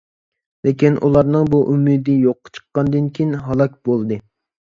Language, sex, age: Uyghur, male, 19-29